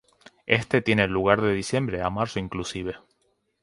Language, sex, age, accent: Spanish, male, 19-29, España: Islas Canarias